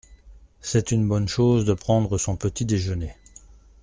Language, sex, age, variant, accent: French, male, 40-49, Français d'Europe, Français de Belgique